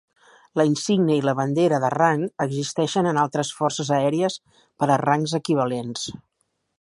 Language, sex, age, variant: Catalan, female, 50-59, Central